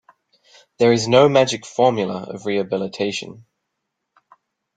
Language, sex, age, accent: English, male, 19-29, England English